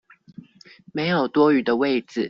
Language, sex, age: Chinese, female, 19-29